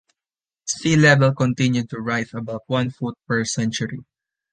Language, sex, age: English, male, 19-29